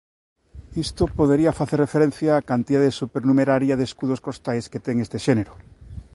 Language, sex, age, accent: Galician, male, 50-59, Normativo (estándar)